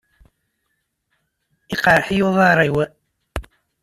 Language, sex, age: Kabyle, male, 40-49